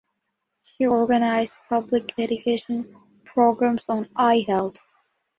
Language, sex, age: English, female, under 19